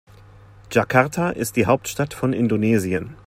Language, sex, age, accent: German, male, 40-49, Deutschland Deutsch